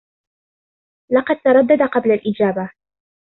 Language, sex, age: Arabic, female, 19-29